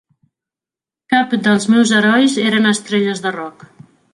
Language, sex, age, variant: Catalan, female, 40-49, Central